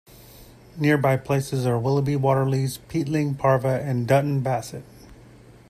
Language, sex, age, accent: English, male, 40-49, United States English